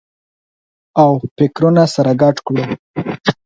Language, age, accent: Pashto, 19-29, کندهارۍ لهجه